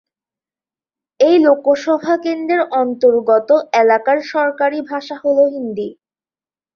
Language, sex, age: Bengali, female, 19-29